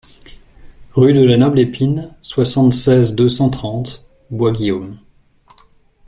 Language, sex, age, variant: French, male, 30-39, Français de métropole